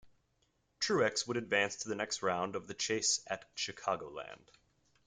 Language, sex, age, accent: English, male, 19-29, United States English